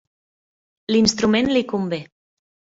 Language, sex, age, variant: Catalan, female, 30-39, Central